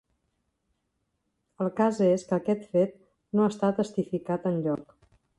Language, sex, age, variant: Catalan, female, 50-59, Central